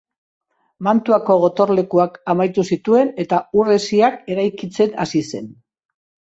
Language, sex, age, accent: Basque, female, 70-79, Mendebalekoa (Araba, Bizkaia, Gipuzkoako mendebaleko herri batzuk)